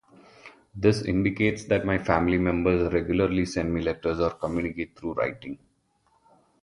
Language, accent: English, India and South Asia (India, Pakistan, Sri Lanka)